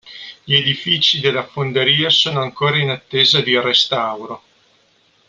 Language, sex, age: Italian, male, 30-39